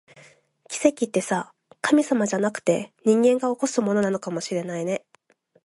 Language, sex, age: Japanese, female, 19-29